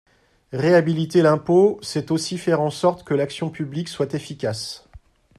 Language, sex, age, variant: French, male, 40-49, Français de métropole